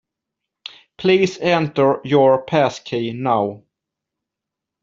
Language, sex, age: English, male, 40-49